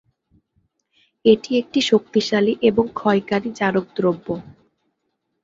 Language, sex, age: Bengali, female, 19-29